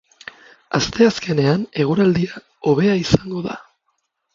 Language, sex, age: Basque, male, 30-39